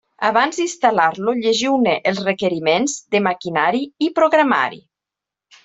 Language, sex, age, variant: Catalan, female, 40-49, Septentrional